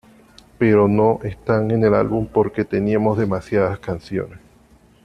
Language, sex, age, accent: Spanish, male, 30-39, Caribe: Cuba, Venezuela, Puerto Rico, República Dominicana, Panamá, Colombia caribeña, México caribeño, Costa del golfo de México